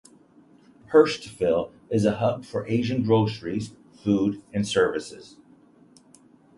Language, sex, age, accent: English, male, 50-59, United States English